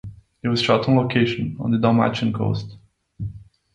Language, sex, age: English, male, 19-29